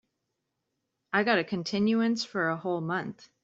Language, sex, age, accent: English, female, 30-39, United States English